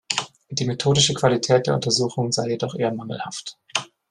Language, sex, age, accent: German, male, 19-29, Deutschland Deutsch